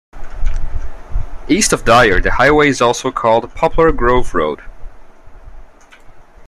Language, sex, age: English, male, 30-39